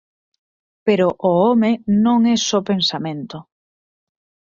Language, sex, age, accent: Galician, female, 19-29, Normativo (estándar)